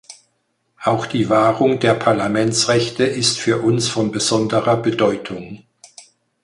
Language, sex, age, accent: German, male, 60-69, Deutschland Deutsch